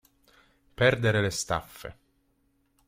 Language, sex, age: Italian, male, 19-29